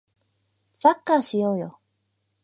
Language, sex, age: Japanese, female, 19-29